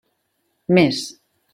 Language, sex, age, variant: Catalan, female, 50-59, Central